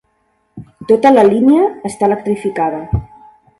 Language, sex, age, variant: Catalan, female, 50-59, Central